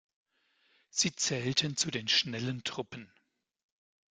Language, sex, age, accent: German, male, 50-59, Deutschland Deutsch